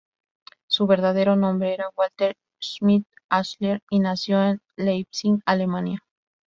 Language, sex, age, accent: Spanish, female, 30-39, México